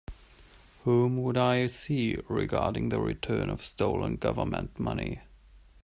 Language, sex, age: English, male, 19-29